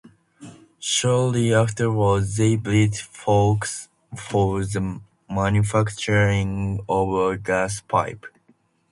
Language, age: English, under 19